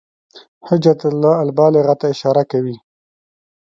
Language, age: Pashto, 30-39